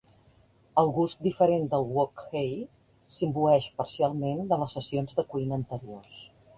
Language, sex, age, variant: Catalan, female, 50-59, Central